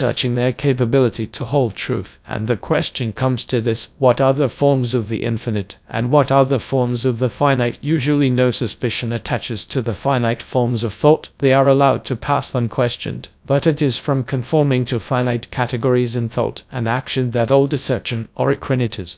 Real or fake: fake